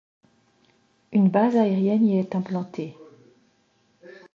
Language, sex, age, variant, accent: French, female, 40-49, Français d'Europe, Français de Suisse